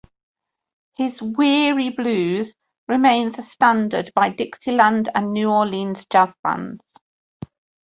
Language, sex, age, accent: English, female, 50-59, England English